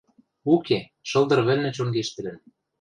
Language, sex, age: Western Mari, male, 19-29